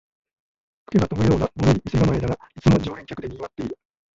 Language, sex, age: Japanese, male, 60-69